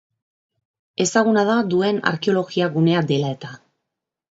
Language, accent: Basque, Mendebalekoa (Araba, Bizkaia, Gipuzkoako mendebaleko herri batzuk)